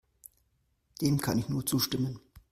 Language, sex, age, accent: German, male, 19-29, Deutschland Deutsch